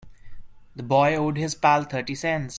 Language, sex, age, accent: English, male, 19-29, India and South Asia (India, Pakistan, Sri Lanka)